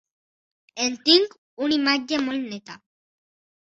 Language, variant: Catalan, Nord-Occidental